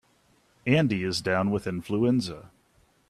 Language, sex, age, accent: English, male, 30-39, United States English